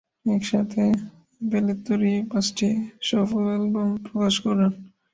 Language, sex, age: Bengali, male, 19-29